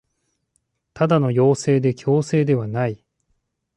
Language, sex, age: Japanese, male, 30-39